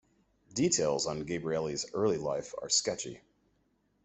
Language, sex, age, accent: English, male, 30-39, United States English